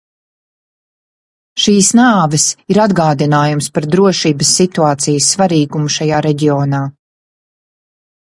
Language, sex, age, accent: Latvian, female, 40-49, bez akcenta